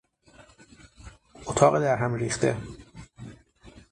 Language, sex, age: Persian, male, 30-39